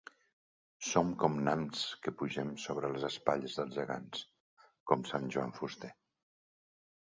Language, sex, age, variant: Catalan, male, 60-69, Central